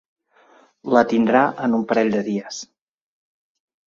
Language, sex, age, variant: Catalan, male, 40-49, Central